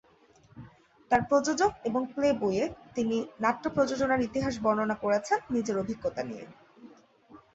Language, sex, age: Bengali, female, 19-29